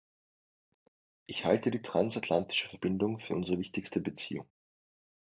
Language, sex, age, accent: German, male, 19-29, Österreichisches Deutsch